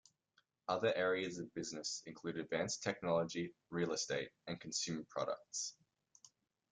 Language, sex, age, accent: English, male, under 19, Australian English